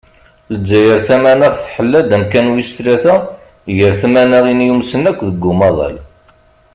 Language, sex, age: Kabyle, male, 40-49